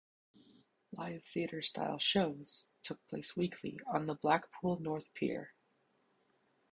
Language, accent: English, United States English